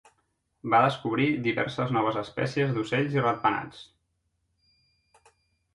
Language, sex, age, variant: Catalan, male, 30-39, Central